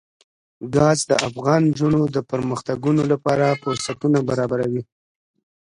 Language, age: Pashto, 30-39